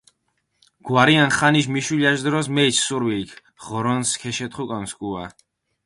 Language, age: Mingrelian, 19-29